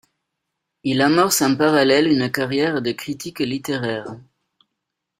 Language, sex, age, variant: French, male, 30-39, Français de métropole